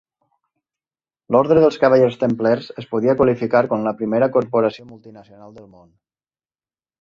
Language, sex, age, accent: Catalan, male, 30-39, valencià